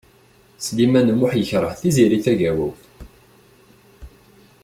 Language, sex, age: Kabyle, male, 30-39